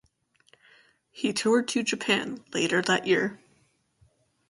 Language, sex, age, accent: English, female, 19-29, United States English